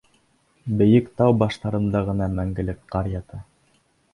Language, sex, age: Bashkir, male, 19-29